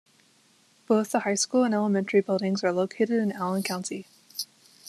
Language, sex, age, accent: English, female, under 19, United States English